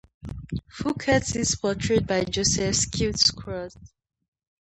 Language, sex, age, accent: English, female, 19-29, England English